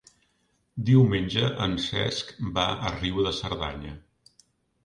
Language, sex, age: Catalan, male, 50-59